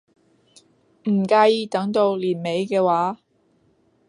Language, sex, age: Cantonese, female, 30-39